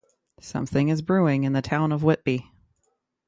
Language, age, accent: English, 30-39, United States English